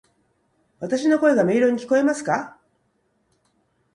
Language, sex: Japanese, female